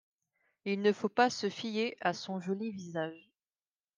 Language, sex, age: French, female, under 19